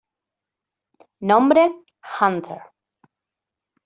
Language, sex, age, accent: Spanish, female, 19-29, Rioplatense: Argentina, Uruguay, este de Bolivia, Paraguay